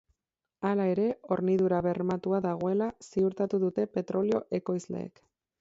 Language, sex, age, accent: Basque, female, 19-29, Erdialdekoa edo Nafarra (Gipuzkoa, Nafarroa)